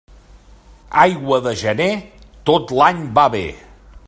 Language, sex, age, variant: Catalan, male, 60-69, Central